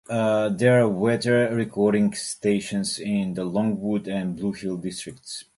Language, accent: English, United States English